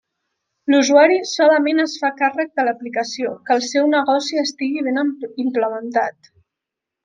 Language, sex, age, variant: Catalan, female, under 19, Central